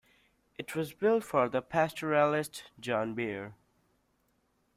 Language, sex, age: English, male, under 19